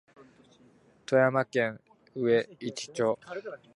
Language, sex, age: Japanese, male, under 19